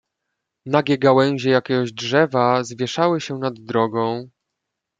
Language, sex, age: Polish, male, 19-29